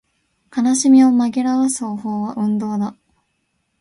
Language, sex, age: Japanese, female, under 19